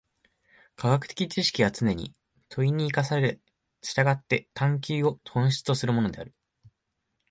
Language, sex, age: Japanese, male, 19-29